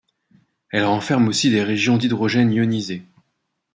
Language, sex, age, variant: French, male, 19-29, Français de métropole